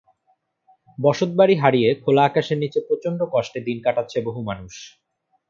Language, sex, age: Bengali, male, 19-29